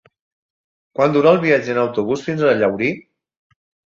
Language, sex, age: Catalan, male, 50-59